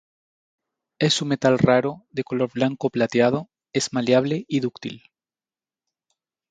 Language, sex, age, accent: Spanish, male, 30-39, Chileno: Chile, Cuyo